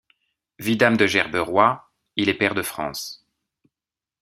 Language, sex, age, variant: French, male, 50-59, Français de métropole